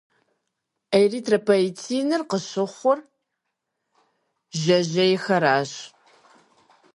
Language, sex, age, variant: Kabardian, female, 30-39, Адыгэбзэ (Къэбэрдей, Кирил, псоми зэдай)